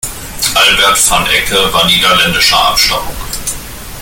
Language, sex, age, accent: German, male, 40-49, Deutschland Deutsch